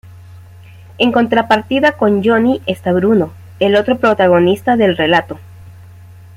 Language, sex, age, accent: Spanish, female, 30-39, América central